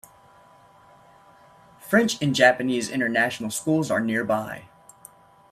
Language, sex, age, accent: English, male, 19-29, Irish English